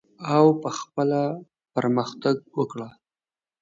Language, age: Pashto, 19-29